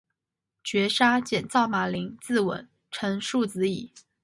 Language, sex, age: Chinese, female, 19-29